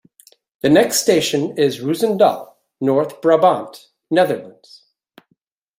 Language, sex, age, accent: English, male, 40-49, United States English